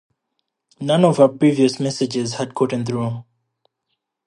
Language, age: English, 19-29